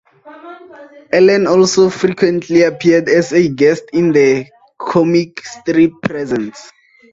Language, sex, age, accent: English, male, under 19, Southern African (South Africa, Zimbabwe, Namibia)